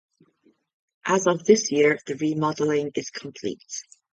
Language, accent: English, Irish English